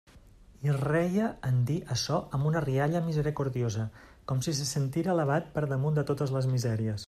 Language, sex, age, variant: Catalan, male, 40-49, Central